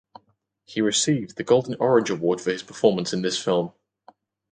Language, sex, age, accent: English, male, under 19, England English